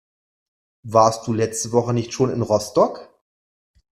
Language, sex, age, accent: German, male, 40-49, Deutschland Deutsch